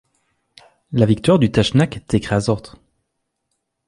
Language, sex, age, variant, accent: French, male, 30-39, Français d'Europe, Français de Belgique